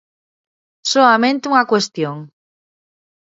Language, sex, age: Galician, female, 30-39